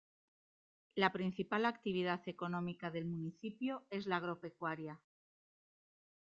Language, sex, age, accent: Spanish, female, 30-39, España: Norte peninsular (Asturias, Castilla y León, Cantabria, País Vasco, Navarra, Aragón, La Rioja, Guadalajara, Cuenca)